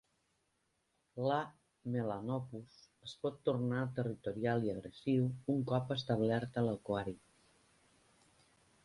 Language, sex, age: Catalan, female, 50-59